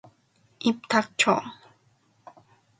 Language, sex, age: Korean, female, 19-29